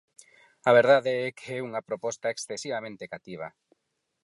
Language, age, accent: Galician, 40-49, Normativo (estándar); Neofalante